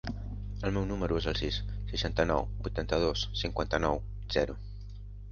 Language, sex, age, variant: Catalan, male, under 19, Central